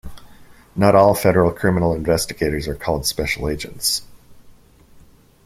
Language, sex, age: English, male, 50-59